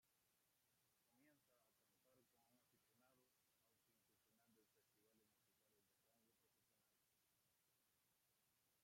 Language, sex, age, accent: Spanish, male, 30-39, América central